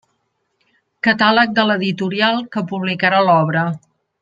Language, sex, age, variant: Catalan, female, 50-59, Central